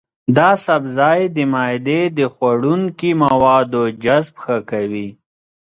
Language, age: Pashto, 30-39